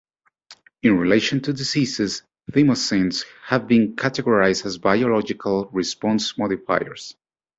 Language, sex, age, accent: English, male, 40-49, United States English